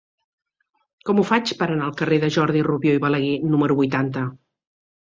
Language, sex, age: Catalan, female, 50-59